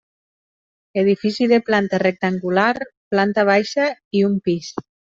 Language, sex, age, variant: Catalan, female, 30-39, Nord-Occidental